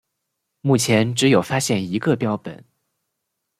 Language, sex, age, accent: Chinese, male, 19-29, 出生地：湖北省